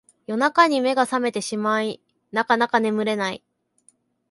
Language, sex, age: Japanese, male, 19-29